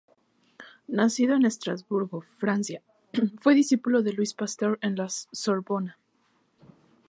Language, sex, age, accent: Spanish, female, 19-29, México